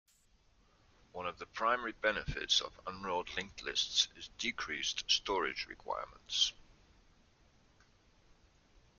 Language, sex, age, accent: English, male, 60-69, England English